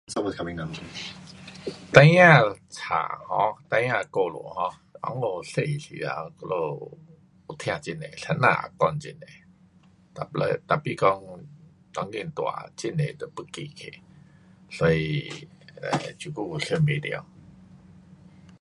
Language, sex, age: Pu-Xian Chinese, male, 50-59